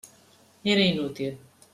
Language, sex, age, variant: Catalan, female, 50-59, Central